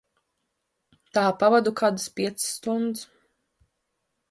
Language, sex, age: Latvian, female, 19-29